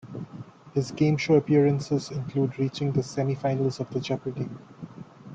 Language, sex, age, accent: English, male, 19-29, India and South Asia (India, Pakistan, Sri Lanka)